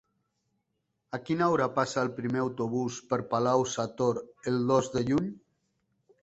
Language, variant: Catalan, Central